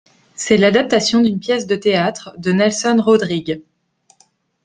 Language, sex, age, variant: French, female, 30-39, Français de métropole